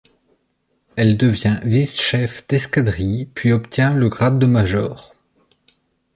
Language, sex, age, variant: French, male, 30-39, Français de métropole